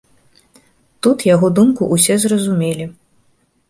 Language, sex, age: Belarusian, female, 30-39